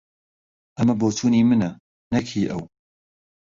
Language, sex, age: Central Kurdish, male, 19-29